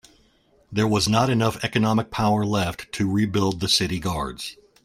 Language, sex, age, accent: English, male, 40-49, United States English